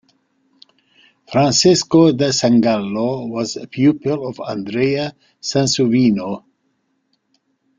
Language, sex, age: English, male, 60-69